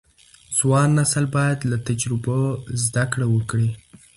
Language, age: Pashto, under 19